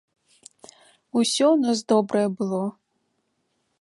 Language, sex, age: Belarusian, female, 19-29